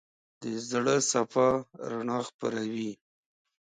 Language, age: Pashto, 30-39